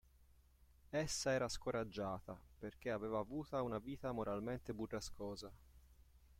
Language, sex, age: Italian, male, 40-49